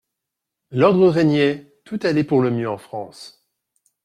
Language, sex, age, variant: French, male, 40-49, Français de métropole